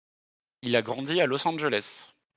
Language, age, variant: French, 30-39, Français de métropole